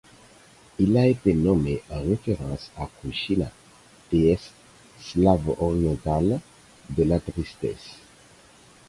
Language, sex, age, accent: French, male, 40-49, Français d’Haïti